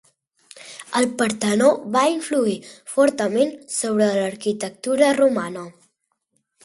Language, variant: Catalan, Central